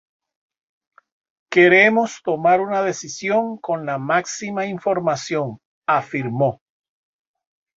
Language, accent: Spanish, Caribe: Cuba, Venezuela, Puerto Rico, República Dominicana, Panamá, Colombia caribeña, México caribeño, Costa del golfo de México